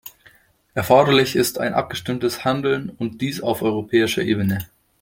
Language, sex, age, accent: German, male, 19-29, Deutschland Deutsch